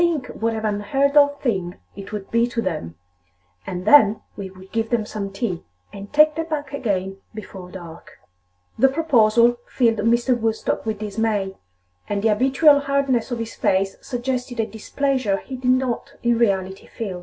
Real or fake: real